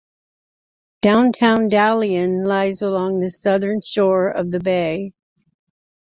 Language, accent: English, United States English